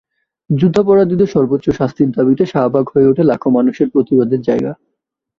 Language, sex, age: Bengali, male, 19-29